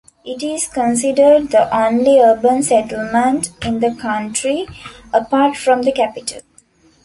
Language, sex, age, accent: English, female, 19-29, India and South Asia (India, Pakistan, Sri Lanka)